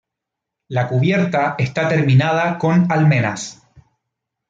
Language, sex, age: Spanish, male, 30-39